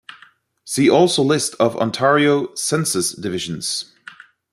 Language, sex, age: English, male, 30-39